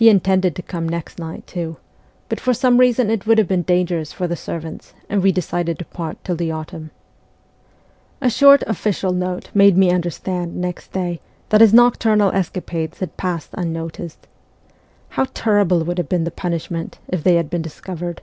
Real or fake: real